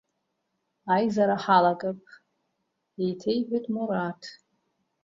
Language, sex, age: Abkhazian, female, 30-39